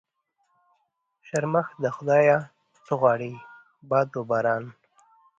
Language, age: Pashto, under 19